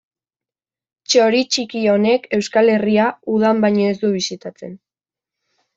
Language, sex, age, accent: Basque, female, under 19, Erdialdekoa edo Nafarra (Gipuzkoa, Nafarroa)